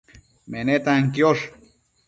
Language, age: Matsés, 40-49